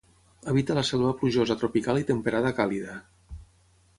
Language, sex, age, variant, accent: Catalan, male, 40-49, Tortosí, nord-occidental; Tortosí